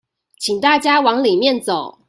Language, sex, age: Chinese, female, 19-29